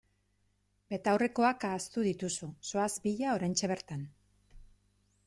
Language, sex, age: Basque, female, 50-59